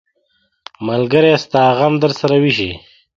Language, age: Pashto, 19-29